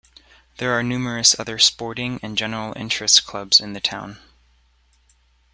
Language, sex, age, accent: English, male, 19-29, United States English